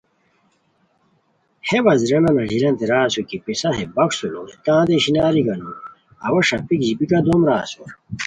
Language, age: Khowar, 30-39